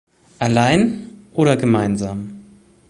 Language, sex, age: German, male, 19-29